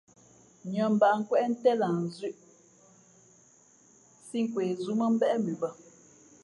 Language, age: Fe'fe', 19-29